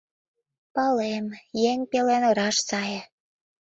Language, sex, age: Mari, female, 19-29